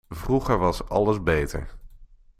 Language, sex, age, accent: Dutch, male, under 19, Nederlands Nederlands